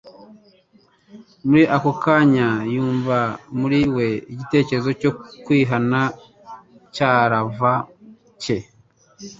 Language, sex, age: Kinyarwanda, male, 40-49